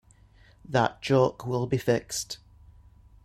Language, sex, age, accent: English, male, 30-39, Australian English